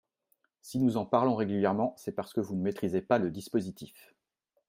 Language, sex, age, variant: French, male, 40-49, Français de métropole